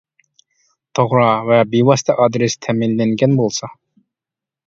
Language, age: Uyghur, 19-29